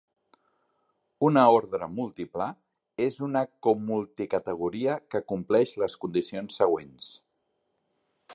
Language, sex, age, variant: Catalan, male, 50-59, Central